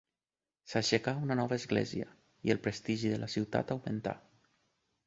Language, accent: Catalan, valencià